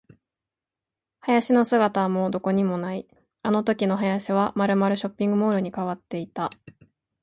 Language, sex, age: Japanese, female, 19-29